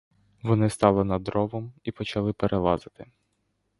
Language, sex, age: Ukrainian, male, 19-29